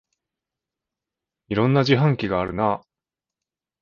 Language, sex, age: Japanese, male, 30-39